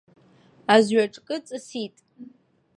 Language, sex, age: Abkhazian, female, under 19